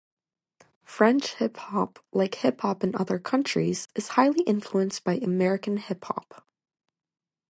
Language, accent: English, United States English